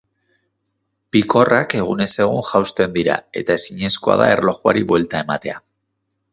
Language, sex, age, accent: Basque, male, 30-39, Mendebalekoa (Araba, Bizkaia, Gipuzkoako mendebaleko herri batzuk)